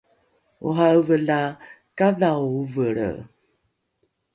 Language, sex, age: Rukai, female, 40-49